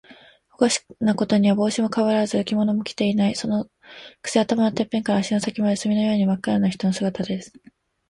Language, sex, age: Japanese, female, 19-29